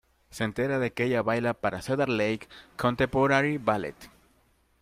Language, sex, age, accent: Spanish, male, 19-29, América central